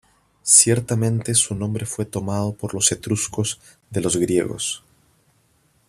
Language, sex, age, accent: Spanish, male, 30-39, Andino-Pacífico: Colombia, Perú, Ecuador, oeste de Bolivia y Venezuela andina